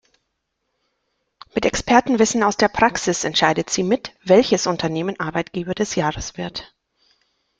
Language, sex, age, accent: German, female, 40-49, Deutschland Deutsch